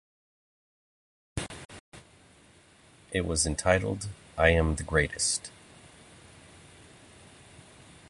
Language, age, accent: English, 30-39, United States English